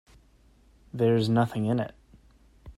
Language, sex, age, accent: English, male, 19-29, United States English